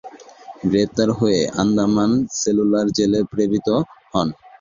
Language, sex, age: Bengali, male, 19-29